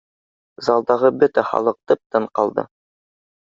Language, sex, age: Bashkir, male, under 19